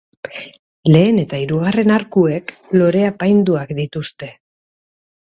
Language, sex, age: Basque, female, 50-59